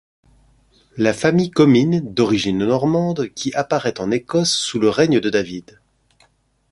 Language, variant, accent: French, Français d'Europe, Français de Suisse